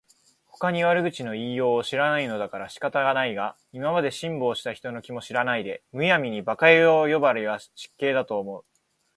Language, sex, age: Japanese, male, 19-29